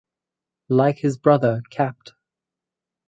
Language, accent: English, Australian English